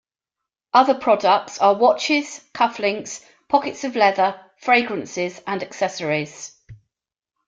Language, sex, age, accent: English, female, 50-59, England English